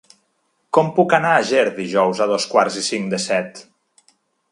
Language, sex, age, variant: Catalan, male, 30-39, Nord-Occidental